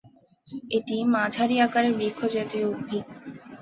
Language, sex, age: Bengali, female, 19-29